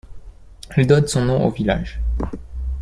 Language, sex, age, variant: French, male, 19-29, Français de métropole